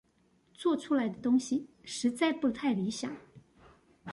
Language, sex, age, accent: Chinese, female, 40-49, 出生地：臺北市